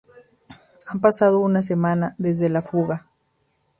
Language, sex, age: Spanish, female, 30-39